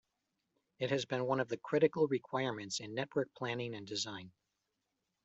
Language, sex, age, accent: English, male, 40-49, United States English